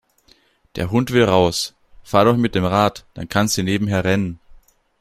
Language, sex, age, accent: German, male, 19-29, Österreichisches Deutsch